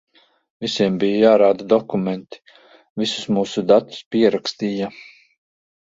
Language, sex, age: Latvian, male, 40-49